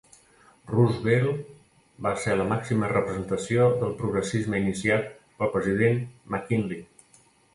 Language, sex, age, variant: Catalan, male, 40-49, Nord-Occidental